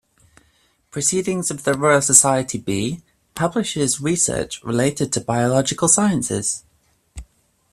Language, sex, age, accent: English, female, 19-29, England English